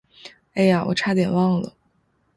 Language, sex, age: Chinese, female, 19-29